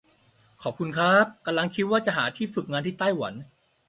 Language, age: Thai, under 19